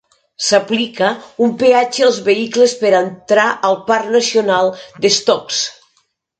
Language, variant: Catalan, Nord-Occidental